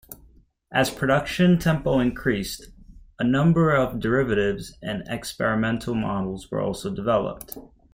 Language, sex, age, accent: English, male, 19-29, United States English